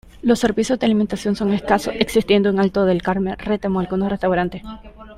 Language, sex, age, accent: Spanish, female, 19-29, América central